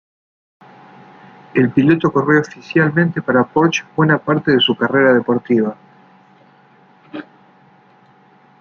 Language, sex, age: Spanish, male, 40-49